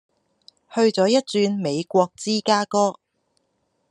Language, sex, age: Cantonese, female, under 19